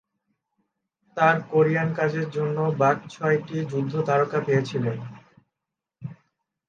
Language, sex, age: Bengali, male, 19-29